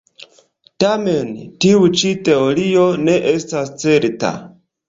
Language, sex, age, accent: Esperanto, male, 30-39, Internacia